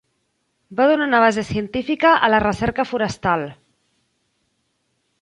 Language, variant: Catalan, Central